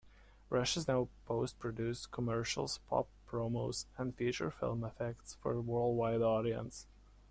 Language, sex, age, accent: English, male, under 19, United States English